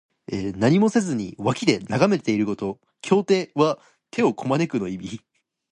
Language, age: Japanese, under 19